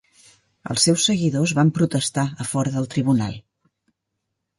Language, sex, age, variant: Catalan, female, 50-59, Central